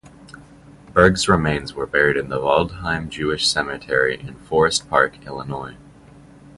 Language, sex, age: English, male, 19-29